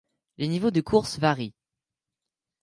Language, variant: French, Français de métropole